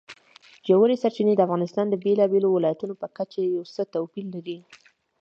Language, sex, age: Pashto, female, 19-29